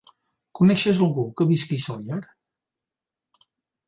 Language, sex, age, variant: Catalan, male, 60-69, Central